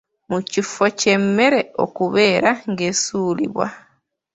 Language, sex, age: Ganda, female, 30-39